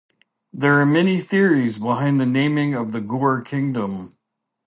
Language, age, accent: English, 50-59, Canadian English